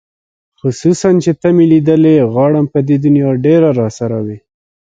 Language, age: Pashto, 19-29